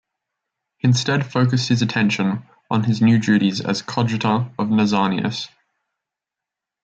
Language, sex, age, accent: English, male, under 19, Australian English